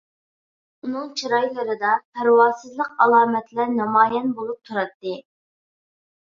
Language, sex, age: Uyghur, female, under 19